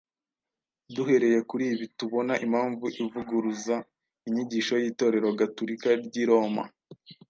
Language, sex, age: Kinyarwanda, male, 19-29